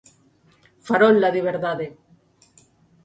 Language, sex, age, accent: Galician, female, 50-59, Normativo (estándar)